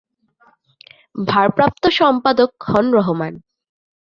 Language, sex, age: Bengali, female, 19-29